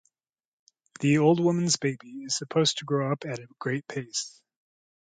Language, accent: English, United States English